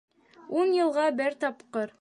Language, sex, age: Bashkir, female, under 19